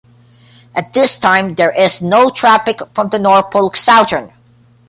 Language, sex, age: English, male, 19-29